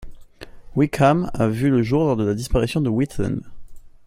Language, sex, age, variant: French, male, under 19, Français de métropole